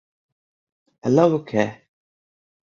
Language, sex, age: Galician, male, 19-29